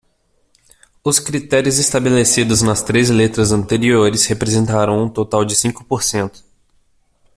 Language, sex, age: Portuguese, male, 19-29